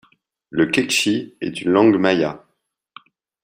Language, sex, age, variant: French, male, 30-39, Français de métropole